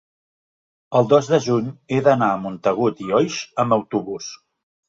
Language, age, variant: Catalan, 40-49, Central